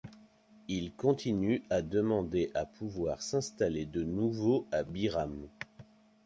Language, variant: French, Français de métropole